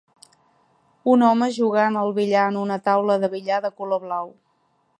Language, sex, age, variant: Catalan, female, 40-49, Central